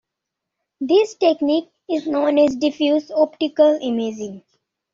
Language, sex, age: English, male, under 19